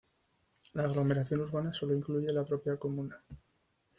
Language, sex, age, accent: Spanish, male, 19-29, España: Norte peninsular (Asturias, Castilla y León, Cantabria, País Vasco, Navarra, Aragón, La Rioja, Guadalajara, Cuenca)